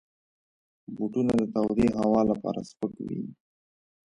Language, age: Pashto, 19-29